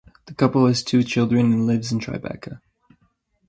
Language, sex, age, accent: English, male, 19-29, United States English